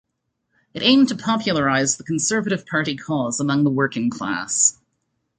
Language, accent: English, Canadian English